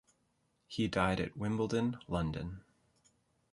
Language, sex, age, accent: English, male, 30-39, Canadian English